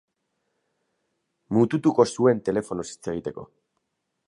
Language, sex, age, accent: Basque, male, 30-39, Mendebalekoa (Araba, Bizkaia, Gipuzkoako mendebaleko herri batzuk)